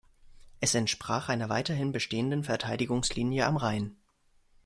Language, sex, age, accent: German, male, 19-29, Deutschland Deutsch